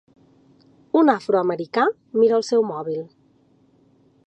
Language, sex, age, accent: Catalan, female, 30-39, central; nord-occidental